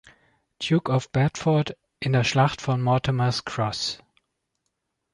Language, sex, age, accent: German, male, 40-49, Deutschland Deutsch